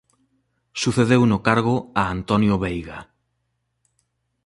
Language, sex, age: Galician, male, 40-49